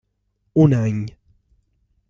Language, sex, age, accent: Catalan, male, under 19, valencià